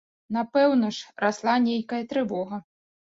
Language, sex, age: Belarusian, female, 30-39